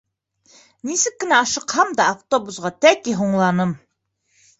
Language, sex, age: Bashkir, female, 30-39